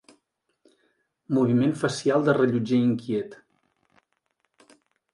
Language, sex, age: Catalan, male, 40-49